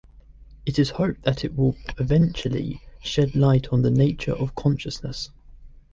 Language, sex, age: English, male, 19-29